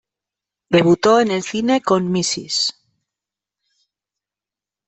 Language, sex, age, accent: Spanish, female, 50-59, España: Centro-Sur peninsular (Madrid, Toledo, Castilla-La Mancha)